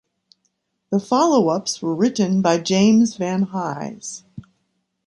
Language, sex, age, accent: English, female, 60-69, United States English